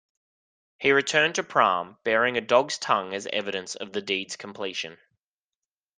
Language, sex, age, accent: English, male, 19-29, Australian English